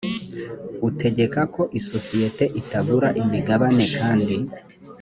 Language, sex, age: Kinyarwanda, male, 19-29